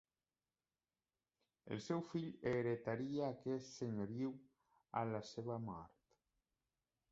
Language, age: Catalan, 40-49